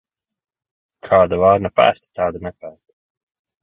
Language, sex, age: Latvian, male, 30-39